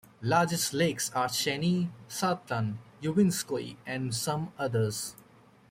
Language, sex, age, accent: English, male, 19-29, United States English